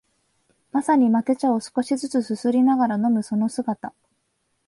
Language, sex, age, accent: Japanese, female, 19-29, 関東